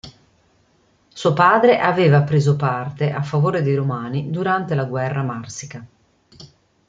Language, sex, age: Italian, female, 50-59